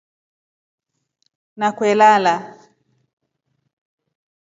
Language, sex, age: Rombo, female, 30-39